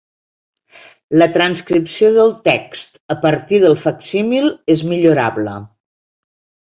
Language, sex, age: Catalan, female, 60-69